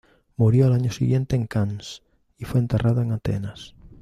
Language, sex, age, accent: Spanish, male, 50-59, España: Norte peninsular (Asturias, Castilla y León, Cantabria, País Vasco, Navarra, Aragón, La Rioja, Guadalajara, Cuenca)